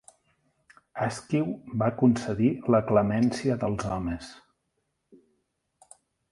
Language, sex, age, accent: Catalan, male, 40-49, central; nord-occidental